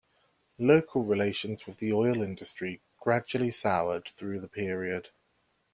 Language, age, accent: English, 19-29, England English